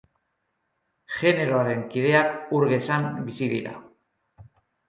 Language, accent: Basque, Mendebalekoa (Araba, Bizkaia, Gipuzkoako mendebaleko herri batzuk)